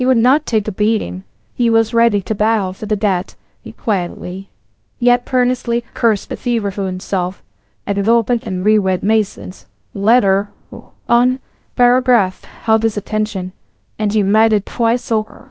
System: TTS, VITS